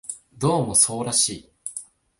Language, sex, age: Japanese, male, 19-29